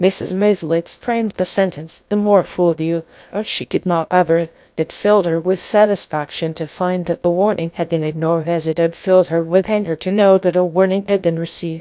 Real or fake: fake